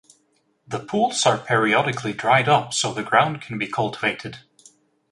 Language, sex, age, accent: English, male, 19-29, United States English